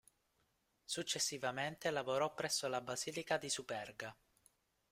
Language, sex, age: Italian, male, 19-29